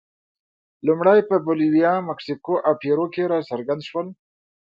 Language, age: Pashto, 19-29